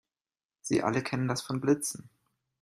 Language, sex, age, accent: German, male, 30-39, Deutschland Deutsch